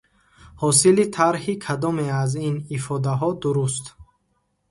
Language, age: Tajik, 19-29